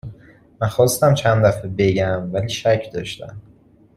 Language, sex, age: Persian, male, 19-29